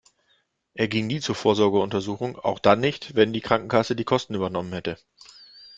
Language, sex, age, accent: German, male, 40-49, Deutschland Deutsch